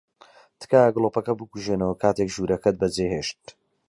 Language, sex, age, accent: Central Kurdish, male, 30-39, سۆرانی